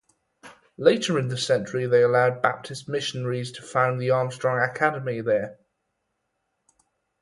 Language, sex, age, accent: English, male, 19-29, England English